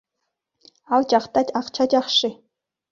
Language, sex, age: Kyrgyz, female, 30-39